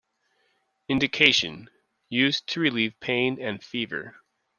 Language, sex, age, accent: English, male, 30-39, United States English